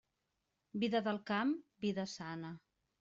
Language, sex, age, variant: Catalan, female, 40-49, Central